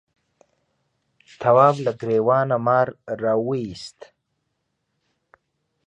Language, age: Pashto, 19-29